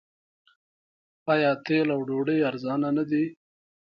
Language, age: Pashto, 30-39